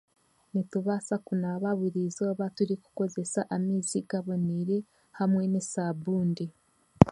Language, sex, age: Chiga, female, 19-29